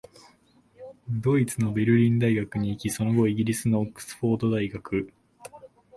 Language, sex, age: Japanese, male, 19-29